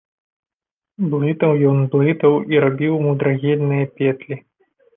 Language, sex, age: Belarusian, male, 30-39